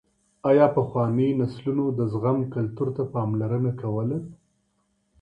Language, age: Pashto, 30-39